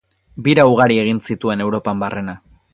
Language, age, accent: Basque, 19-29, Erdialdekoa edo Nafarra (Gipuzkoa, Nafarroa)